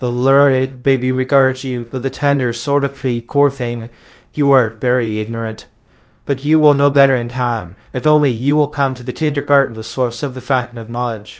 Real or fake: fake